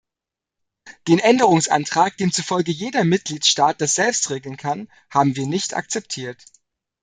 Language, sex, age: German, male, 30-39